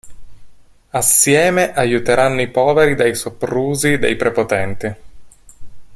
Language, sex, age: Italian, male, 30-39